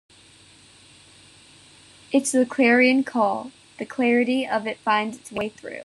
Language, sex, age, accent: English, female, under 19, United States English